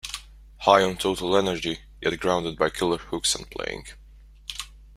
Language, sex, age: English, male, 19-29